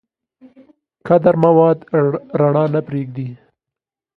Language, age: Pashto, 19-29